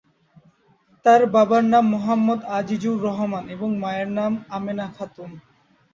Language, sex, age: Bengali, male, 19-29